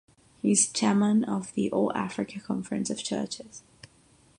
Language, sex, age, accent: English, female, 19-29, United States English; England English